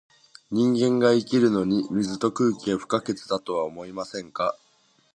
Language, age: Japanese, 19-29